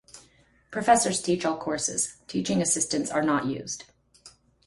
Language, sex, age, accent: English, female, 30-39, United States English